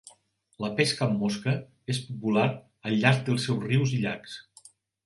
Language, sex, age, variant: Catalan, male, 50-59, Nord-Occidental